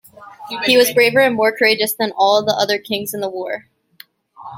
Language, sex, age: English, female, 19-29